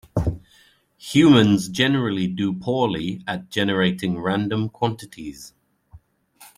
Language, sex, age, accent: English, male, 30-39, England English